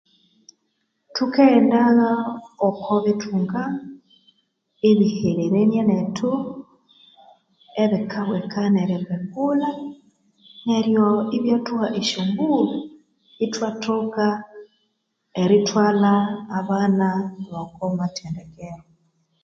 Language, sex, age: Konzo, female, 30-39